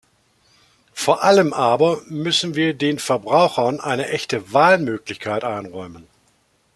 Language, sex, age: German, male, 60-69